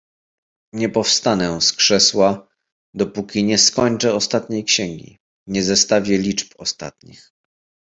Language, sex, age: Polish, male, 30-39